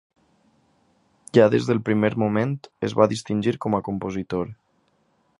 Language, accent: Catalan, valencià